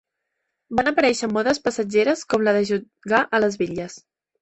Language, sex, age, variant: Catalan, female, 19-29, Central